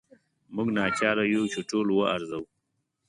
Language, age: Pashto, 30-39